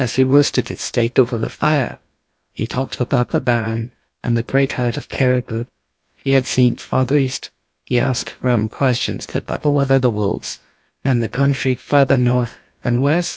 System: TTS, GlowTTS